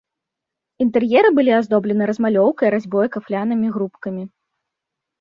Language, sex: Belarusian, female